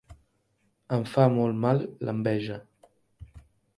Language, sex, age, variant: Catalan, male, 19-29, Central